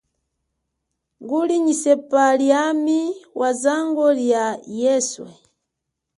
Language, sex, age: Chokwe, female, 30-39